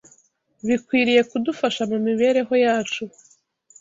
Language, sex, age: Kinyarwanda, female, 19-29